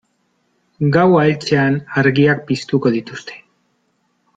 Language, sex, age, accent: Basque, male, 30-39, Mendebalekoa (Araba, Bizkaia, Gipuzkoako mendebaleko herri batzuk)